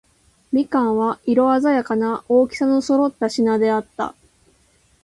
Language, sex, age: Japanese, female, 19-29